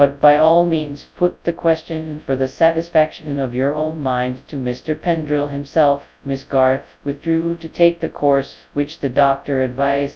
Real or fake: fake